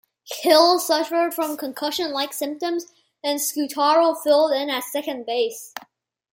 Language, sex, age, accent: English, male, under 19, United States English